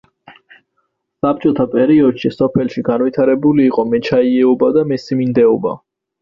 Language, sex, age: Georgian, male, 19-29